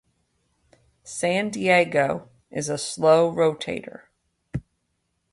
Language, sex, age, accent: English, female, 50-59, United States English